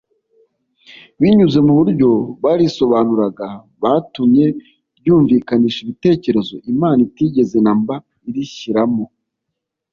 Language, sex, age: Kinyarwanda, male, 40-49